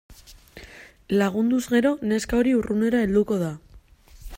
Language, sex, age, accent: Basque, female, 19-29, Mendebalekoa (Araba, Bizkaia, Gipuzkoako mendebaleko herri batzuk)